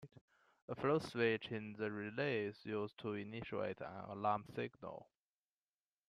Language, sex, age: English, male, 30-39